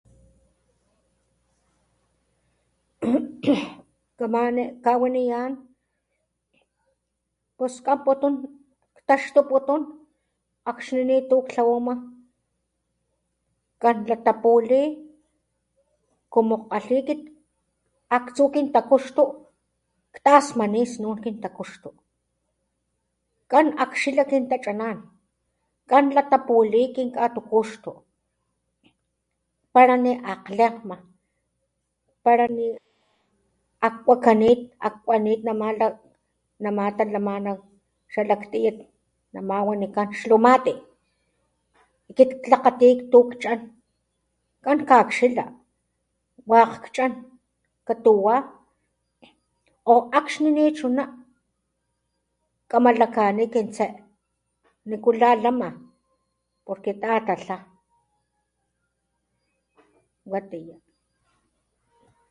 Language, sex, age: Papantla Totonac, female, 40-49